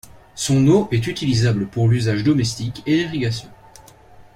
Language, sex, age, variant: French, male, under 19, Français de métropole